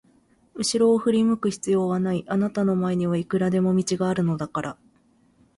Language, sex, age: Japanese, female, 30-39